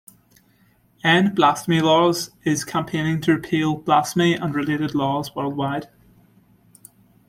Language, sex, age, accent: English, male, 19-29, Irish English